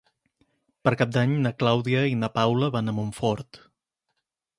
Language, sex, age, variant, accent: Catalan, male, 40-49, Central, central